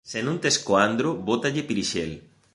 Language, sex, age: Galician, male, 40-49